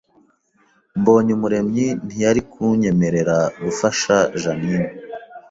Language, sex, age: Kinyarwanda, male, 19-29